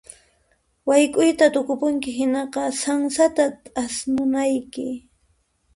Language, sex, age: Puno Quechua, female, 19-29